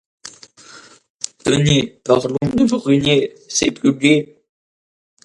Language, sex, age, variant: French, male, 19-29, Français de métropole